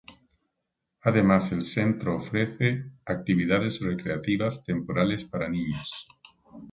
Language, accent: Spanish, Rioplatense: Argentina, Uruguay, este de Bolivia, Paraguay